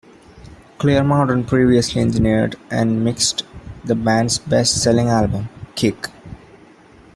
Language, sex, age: English, male, 19-29